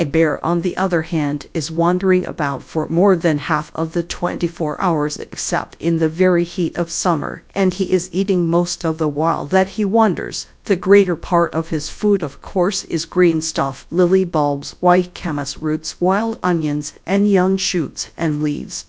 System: TTS, GradTTS